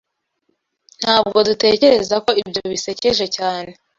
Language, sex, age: Kinyarwanda, female, 19-29